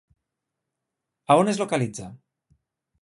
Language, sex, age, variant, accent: Catalan, male, 30-39, Nord-Occidental, nord-occidental